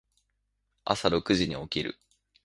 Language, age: Japanese, 19-29